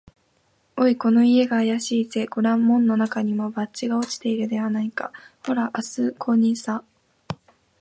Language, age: Japanese, 19-29